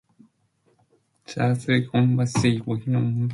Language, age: Luo (Kenya and Tanzania), under 19